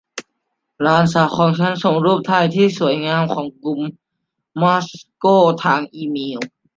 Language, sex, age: Thai, male, under 19